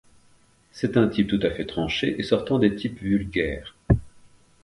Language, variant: French, Français de métropole